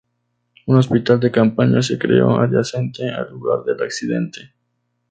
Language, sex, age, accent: Spanish, male, 19-29, México